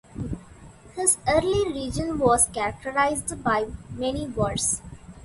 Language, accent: English, India and South Asia (India, Pakistan, Sri Lanka)